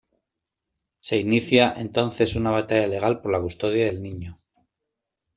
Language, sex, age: Spanish, male, 50-59